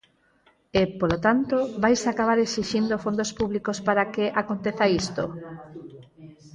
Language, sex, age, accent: Galician, female, 40-49, Normativo (estándar)